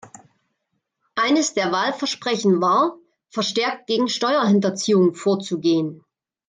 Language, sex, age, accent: German, female, 40-49, Deutschland Deutsch